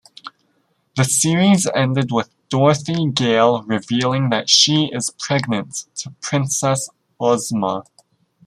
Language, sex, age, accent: English, male, 19-29, Canadian English